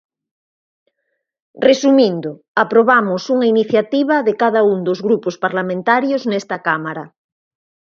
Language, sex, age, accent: Galician, female, 40-49, Normativo (estándar)